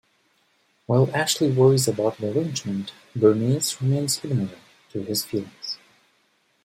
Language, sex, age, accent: English, male, 30-39, United States English